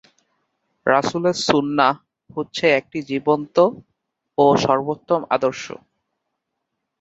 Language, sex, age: Bengali, male, 19-29